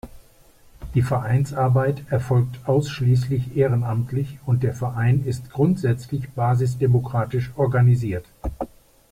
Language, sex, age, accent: German, male, 60-69, Deutschland Deutsch